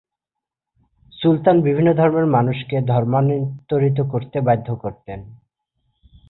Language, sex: Bengali, male